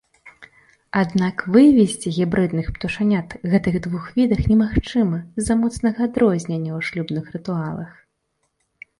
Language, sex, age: Belarusian, female, 30-39